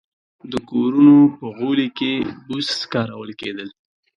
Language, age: Pashto, 19-29